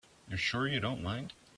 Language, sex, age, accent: English, male, 19-29, Canadian English